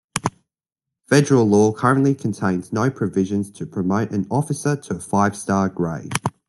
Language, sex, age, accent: English, male, 19-29, Australian English